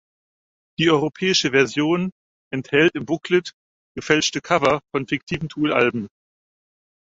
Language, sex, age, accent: German, male, 50-59, Deutschland Deutsch